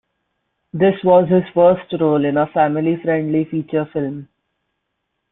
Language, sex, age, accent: English, male, 19-29, India and South Asia (India, Pakistan, Sri Lanka)